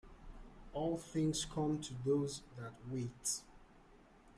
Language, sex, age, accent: English, male, 19-29, Southern African (South Africa, Zimbabwe, Namibia)